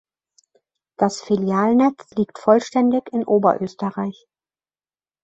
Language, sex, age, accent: German, female, 40-49, Deutschland Deutsch